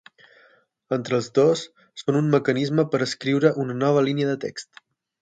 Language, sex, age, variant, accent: Catalan, male, 30-39, Balear, menorquí